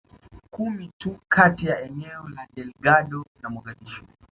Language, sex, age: Swahili, male, 19-29